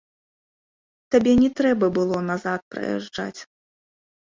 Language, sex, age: Belarusian, female, 30-39